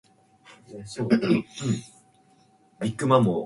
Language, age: English, 19-29